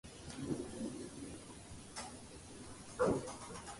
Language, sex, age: English, male, under 19